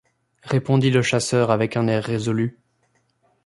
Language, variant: French, Français de métropole